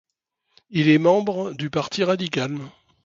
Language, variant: French, Français de métropole